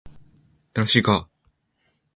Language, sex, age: Japanese, male, under 19